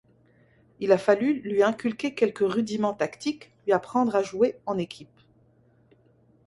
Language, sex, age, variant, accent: French, female, 30-39, Français du nord de l'Afrique, Français du Maroc